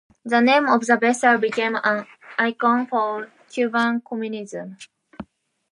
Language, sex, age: English, female, 19-29